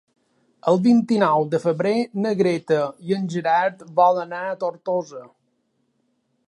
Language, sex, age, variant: Catalan, male, 40-49, Balear